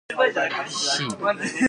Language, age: English, under 19